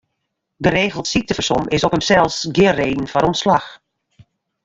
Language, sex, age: Western Frisian, female, 60-69